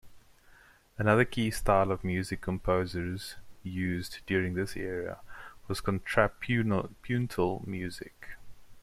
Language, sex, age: English, male, 19-29